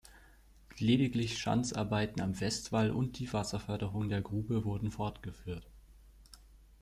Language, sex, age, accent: German, male, under 19, Deutschland Deutsch